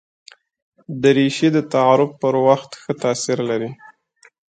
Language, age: Pashto, 19-29